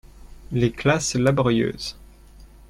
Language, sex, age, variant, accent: French, male, 19-29, Français d'Europe, Français de Suisse